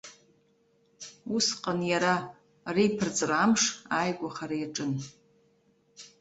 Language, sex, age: Abkhazian, female, 50-59